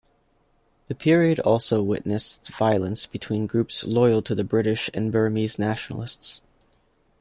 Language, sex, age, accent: English, male, 19-29, United States English